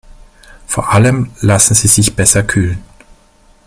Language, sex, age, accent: German, male, 19-29, Österreichisches Deutsch